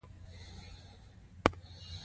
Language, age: Pashto, 19-29